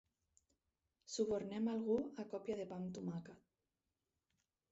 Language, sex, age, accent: Catalan, female, 30-39, valencià